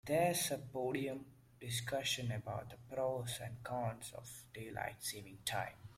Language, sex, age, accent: English, male, 19-29, India and South Asia (India, Pakistan, Sri Lanka)